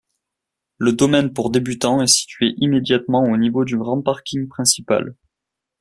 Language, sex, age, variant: French, male, 19-29, Français de métropole